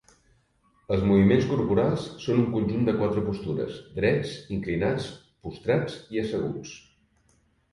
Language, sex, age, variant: Catalan, male, 50-59, Septentrional